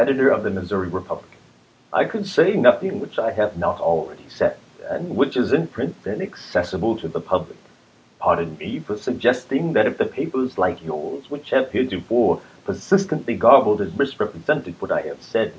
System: none